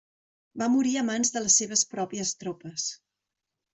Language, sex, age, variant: Catalan, female, 40-49, Central